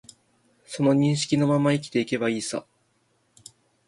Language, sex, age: Japanese, male, 19-29